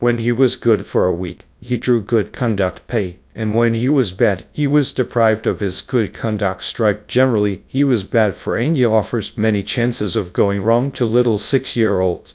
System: TTS, GradTTS